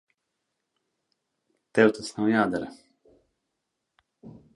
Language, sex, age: Latvian, female, 30-39